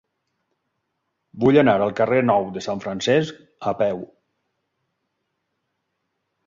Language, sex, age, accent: Catalan, male, 50-59, valencià